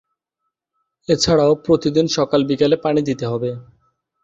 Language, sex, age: Bengali, male, 19-29